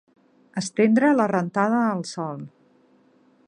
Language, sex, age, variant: Catalan, female, 40-49, Central